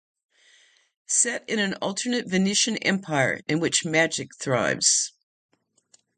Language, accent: English, United States English